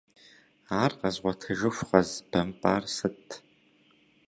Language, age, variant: Kabardian, 19-29, Адыгэбзэ (Къэбэрдей, Кирил, псоми зэдай)